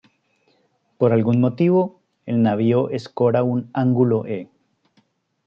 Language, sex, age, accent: Spanish, male, 30-39, Andino-Pacífico: Colombia, Perú, Ecuador, oeste de Bolivia y Venezuela andina